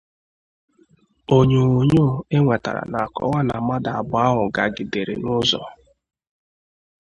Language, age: Igbo, 30-39